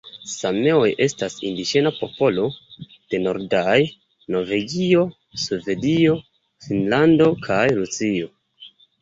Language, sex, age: Esperanto, male, 19-29